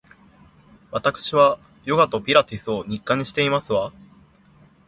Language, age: Japanese, 19-29